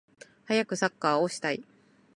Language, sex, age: Japanese, female, 30-39